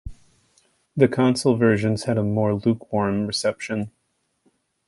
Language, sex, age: English, male, 30-39